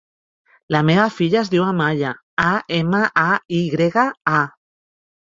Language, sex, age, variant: Catalan, female, 40-49, Central